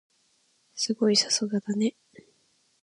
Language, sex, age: Japanese, female, 19-29